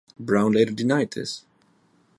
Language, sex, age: English, male, 19-29